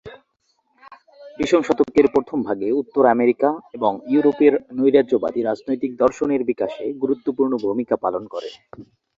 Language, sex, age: Bengali, male, 19-29